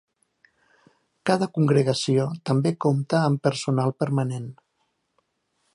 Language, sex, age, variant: Catalan, male, 60-69, Central